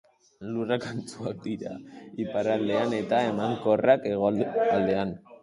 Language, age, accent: Basque, under 19, Erdialdekoa edo Nafarra (Gipuzkoa, Nafarroa)